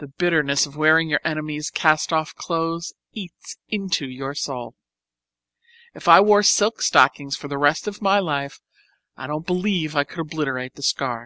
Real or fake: real